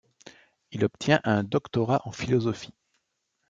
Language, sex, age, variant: French, male, under 19, Français de métropole